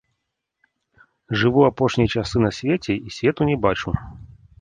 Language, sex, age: Belarusian, male, 30-39